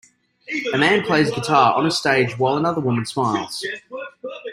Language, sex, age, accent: English, male, 30-39, Australian English